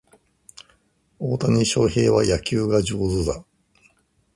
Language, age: Japanese, 50-59